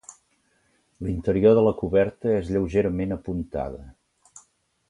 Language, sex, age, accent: Catalan, male, 60-69, Oriental